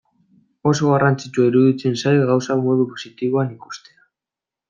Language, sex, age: Basque, male, 19-29